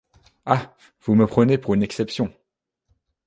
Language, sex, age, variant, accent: French, male, 30-39, Français d'Europe, Français de Belgique